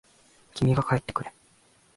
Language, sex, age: Japanese, male, 19-29